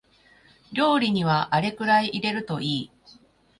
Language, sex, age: Japanese, female, 40-49